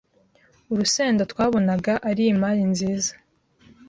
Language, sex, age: Kinyarwanda, female, 19-29